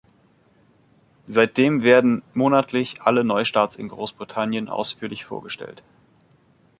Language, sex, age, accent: German, male, 30-39, Deutschland Deutsch